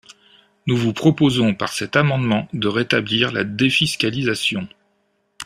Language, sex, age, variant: French, male, 50-59, Français de métropole